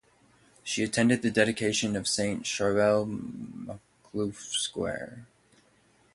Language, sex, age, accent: English, male, 19-29, United States English